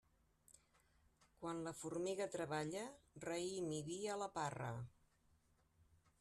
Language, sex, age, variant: Catalan, female, 60-69, Central